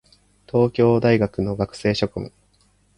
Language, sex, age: Japanese, male, 40-49